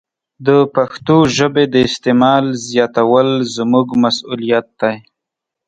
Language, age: Pashto, 19-29